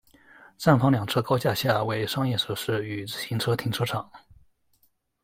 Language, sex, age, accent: Chinese, male, 19-29, 出生地：江苏省